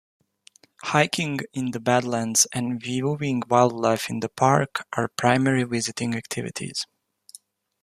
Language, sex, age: English, male, 19-29